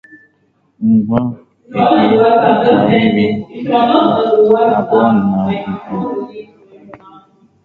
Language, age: Igbo, 19-29